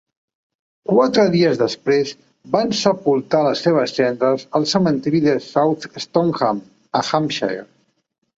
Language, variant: Catalan, Central